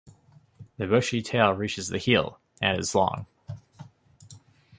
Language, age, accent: English, 19-29, United States English